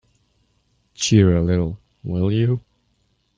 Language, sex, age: English, male, 19-29